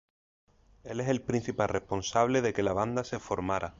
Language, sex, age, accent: Spanish, male, 19-29, España: Sur peninsular (Andalucia, Extremadura, Murcia)